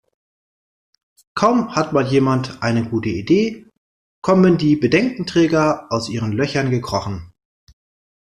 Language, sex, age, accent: German, male, 40-49, Deutschland Deutsch